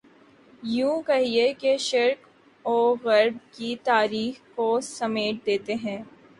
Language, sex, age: Urdu, female, 19-29